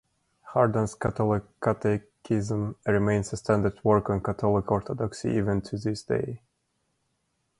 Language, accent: English, United States English